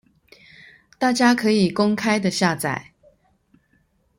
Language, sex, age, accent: Chinese, female, 40-49, 出生地：臺北市